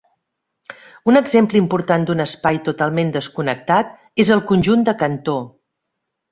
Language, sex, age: Catalan, female, 50-59